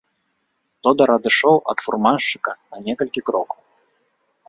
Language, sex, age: Belarusian, male, 19-29